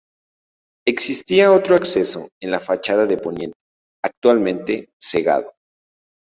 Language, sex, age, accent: Spanish, male, 19-29, México